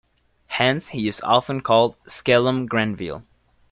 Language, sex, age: English, male, under 19